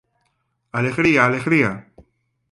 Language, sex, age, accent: Galician, male, 19-29, Atlántico (seseo e gheada)